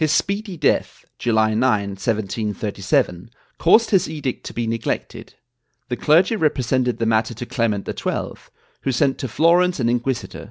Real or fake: real